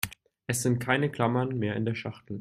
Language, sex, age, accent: German, male, 19-29, Deutschland Deutsch